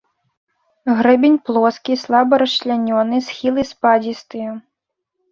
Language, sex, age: Belarusian, female, 19-29